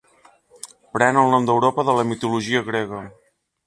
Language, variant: Catalan, Nord-Occidental